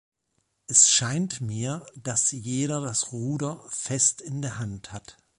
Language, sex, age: German, male, 40-49